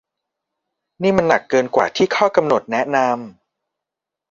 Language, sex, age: Thai, male, 19-29